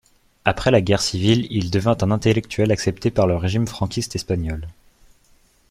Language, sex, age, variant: French, male, 19-29, Français de métropole